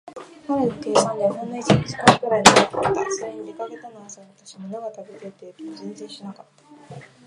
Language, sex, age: Japanese, female, 19-29